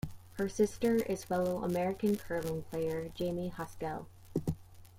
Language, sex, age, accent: English, female, 30-39, United States English